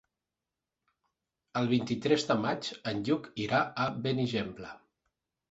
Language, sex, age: Catalan, male, 40-49